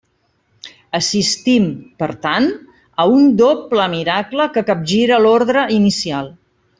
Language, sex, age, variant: Catalan, female, 50-59, Central